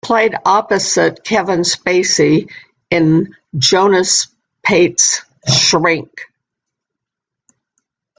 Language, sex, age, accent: English, female, 80-89, United States English